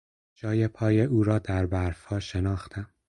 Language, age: Persian, 19-29